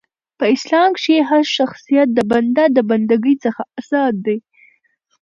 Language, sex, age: Pashto, female, 19-29